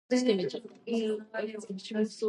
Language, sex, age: Tatar, female, under 19